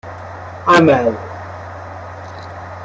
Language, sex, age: Persian, male, 30-39